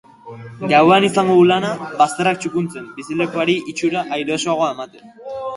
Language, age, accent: Basque, under 19, Mendebalekoa (Araba, Bizkaia, Gipuzkoako mendebaleko herri batzuk)